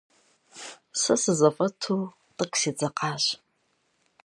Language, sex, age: Kabardian, female, 40-49